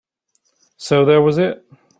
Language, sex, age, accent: English, male, 19-29, United States English